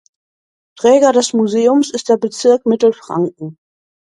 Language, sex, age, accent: German, female, 60-69, Deutschland Deutsch